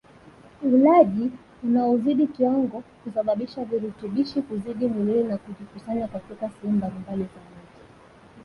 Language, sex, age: Swahili, female, 30-39